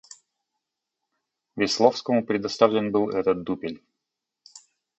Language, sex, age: Russian, male, 30-39